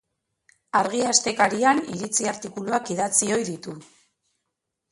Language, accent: Basque, Mendebalekoa (Araba, Bizkaia, Gipuzkoako mendebaleko herri batzuk)